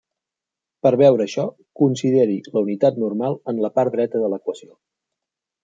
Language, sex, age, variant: Catalan, male, 30-39, Central